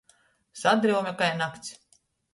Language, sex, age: Latgalian, female, 40-49